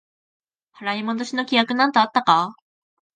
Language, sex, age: Japanese, female, under 19